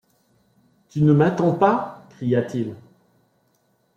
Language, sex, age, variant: French, male, 50-59, Français de métropole